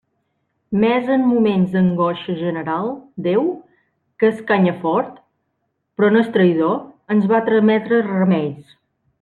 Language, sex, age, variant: Catalan, female, 30-39, Central